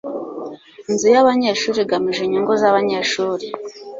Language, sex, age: Kinyarwanda, female, 30-39